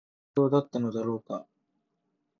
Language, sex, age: Japanese, male, 19-29